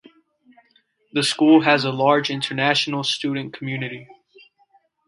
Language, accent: English, United States English